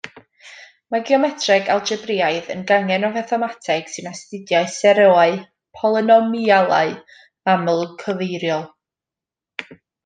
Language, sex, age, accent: Welsh, female, 19-29, Y Deyrnas Unedig Cymraeg